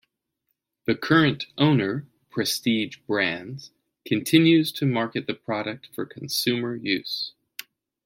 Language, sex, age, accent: English, male, 40-49, United States English